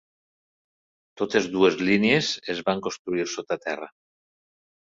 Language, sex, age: Catalan, male, 60-69